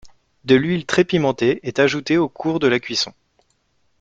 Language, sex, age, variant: French, male, 30-39, Français de métropole